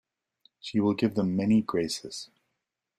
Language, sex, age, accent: English, male, 40-49, Canadian English